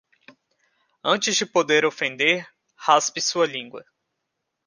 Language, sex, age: Portuguese, male, 19-29